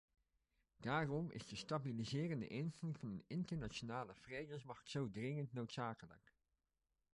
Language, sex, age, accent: Dutch, male, 30-39, Nederlands Nederlands